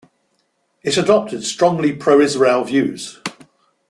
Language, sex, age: English, male, 60-69